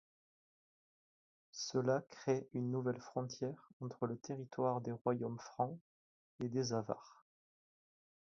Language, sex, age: French, male, 30-39